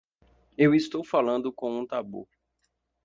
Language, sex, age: Portuguese, male, 19-29